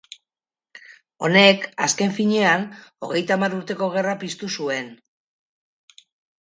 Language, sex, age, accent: Basque, female, 50-59, Mendebalekoa (Araba, Bizkaia, Gipuzkoako mendebaleko herri batzuk)